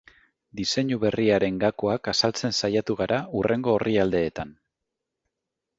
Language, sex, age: Basque, male, 40-49